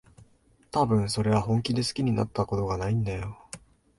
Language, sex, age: Japanese, male, 19-29